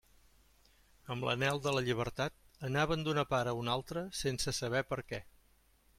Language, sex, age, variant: Catalan, male, 50-59, Central